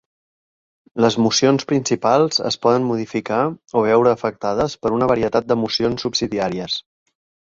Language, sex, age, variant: Catalan, male, 40-49, Central